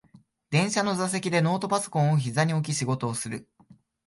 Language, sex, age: Japanese, male, 19-29